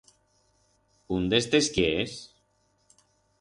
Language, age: Aragonese, 40-49